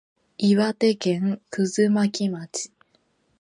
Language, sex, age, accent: Japanese, female, 19-29, 標準語